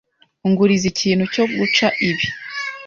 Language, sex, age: Kinyarwanda, female, 19-29